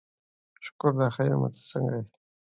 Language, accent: English, India and South Asia (India, Pakistan, Sri Lanka)